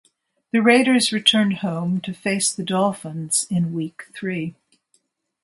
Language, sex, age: English, female, 60-69